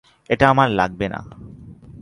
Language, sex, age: Bengali, male, 19-29